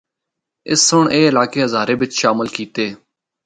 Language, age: Northern Hindko, 19-29